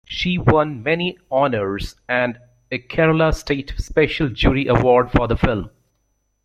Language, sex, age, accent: English, male, 40-49, United States English